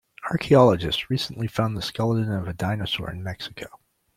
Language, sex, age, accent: English, male, 40-49, United States English